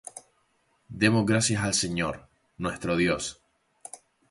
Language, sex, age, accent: Spanish, male, 19-29, España: Islas Canarias